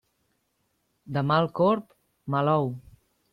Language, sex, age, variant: Catalan, female, 30-39, Central